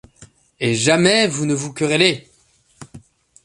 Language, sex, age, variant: French, male, 30-39, Français de métropole